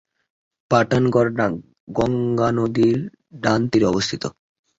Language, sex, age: Bengali, male, 19-29